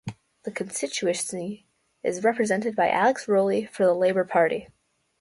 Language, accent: English, United States English